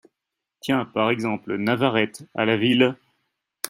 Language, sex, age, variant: French, male, 40-49, Français de métropole